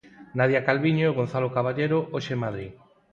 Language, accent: Galician, Normativo (estándar)